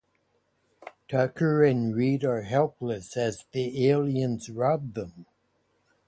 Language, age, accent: English, 70-79, Canadian English